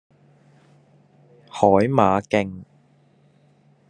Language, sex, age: Cantonese, male, 30-39